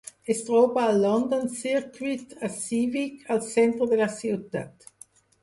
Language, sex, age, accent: Catalan, female, 50-59, aprenent (recent, des d'altres llengües)